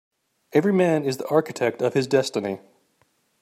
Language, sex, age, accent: English, male, 30-39, United States English